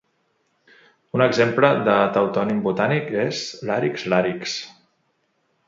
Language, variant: Catalan, Central